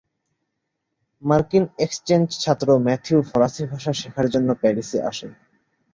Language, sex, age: Bengali, male, 19-29